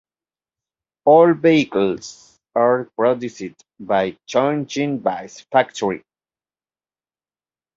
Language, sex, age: English, male, 30-39